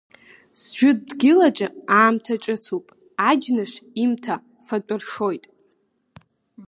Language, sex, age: Abkhazian, female, 19-29